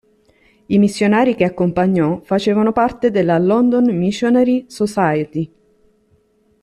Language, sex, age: Italian, female, 30-39